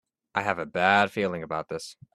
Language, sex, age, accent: English, male, 19-29, United States English